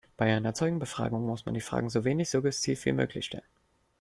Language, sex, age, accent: German, male, under 19, Deutschland Deutsch